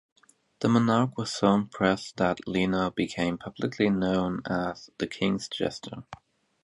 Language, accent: English, United States English